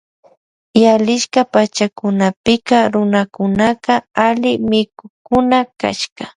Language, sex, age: Loja Highland Quichua, female, 19-29